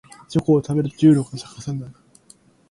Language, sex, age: Japanese, male, 19-29